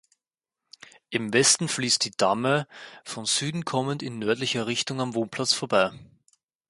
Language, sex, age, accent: German, male, 19-29, Österreichisches Deutsch